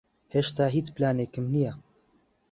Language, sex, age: Central Kurdish, male, 19-29